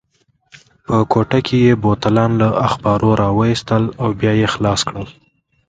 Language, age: Pashto, 19-29